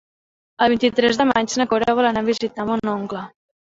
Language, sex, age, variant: Catalan, female, 19-29, Central